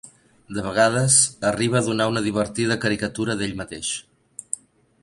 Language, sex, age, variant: Catalan, male, 40-49, Central